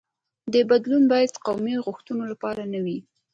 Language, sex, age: Pashto, female, 19-29